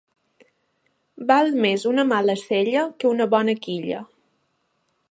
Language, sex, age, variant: Catalan, female, 19-29, Balear